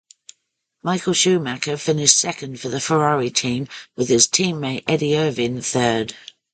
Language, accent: English, England English